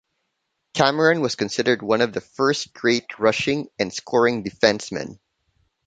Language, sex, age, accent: English, male, 30-39, Filipino